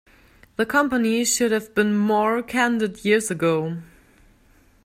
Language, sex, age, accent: English, female, 19-29, England English